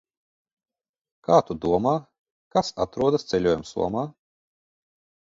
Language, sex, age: Latvian, male, 40-49